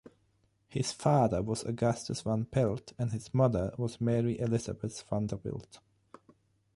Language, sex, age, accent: English, male, 19-29, England English